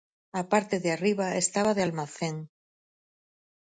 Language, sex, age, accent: Galician, female, 60-69, Normativo (estándar)